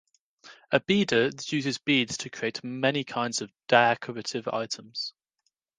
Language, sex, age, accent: English, male, 19-29, England English